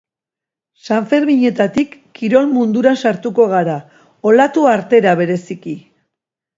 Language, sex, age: Basque, female, 60-69